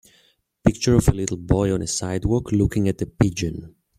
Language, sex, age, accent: English, male, 40-49, United States English